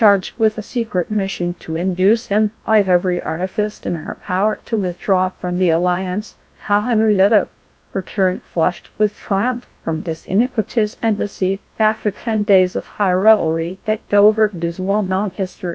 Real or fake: fake